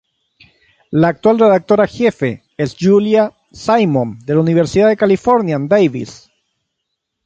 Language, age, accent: Spanish, 40-49, Chileno: Chile, Cuyo